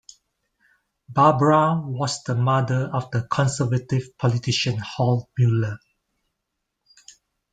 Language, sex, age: English, male, 50-59